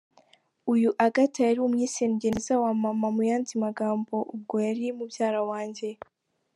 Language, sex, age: Kinyarwanda, female, 19-29